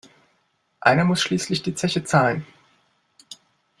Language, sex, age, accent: German, male, 19-29, Deutschland Deutsch